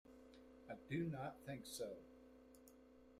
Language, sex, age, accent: English, male, 40-49, United States English